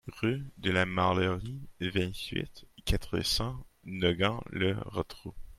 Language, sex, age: French, male, 19-29